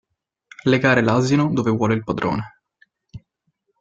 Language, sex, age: Italian, male, 19-29